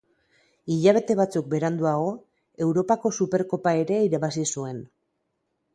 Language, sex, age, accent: Basque, female, 40-49, Mendebalekoa (Araba, Bizkaia, Gipuzkoako mendebaleko herri batzuk)